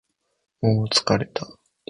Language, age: Japanese, 19-29